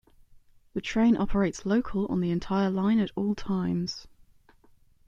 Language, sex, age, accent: English, female, 19-29, England English